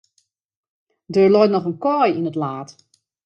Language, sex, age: Western Frisian, female, 40-49